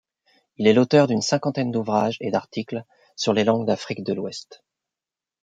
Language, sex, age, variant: French, male, 50-59, Français de métropole